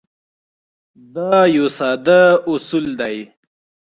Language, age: Pashto, 19-29